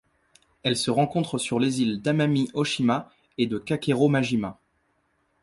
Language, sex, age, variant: French, male, 19-29, Français de métropole